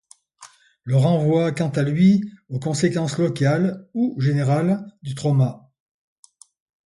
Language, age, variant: French, 70-79, Français de métropole